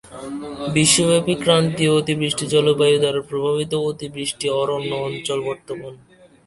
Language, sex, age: Bengali, male, 19-29